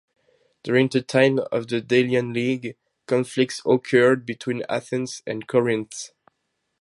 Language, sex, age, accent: English, male, 19-29, French